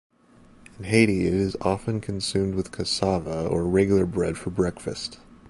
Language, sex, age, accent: English, male, 19-29, United States English